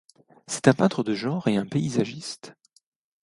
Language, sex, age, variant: French, male, 19-29, Français de métropole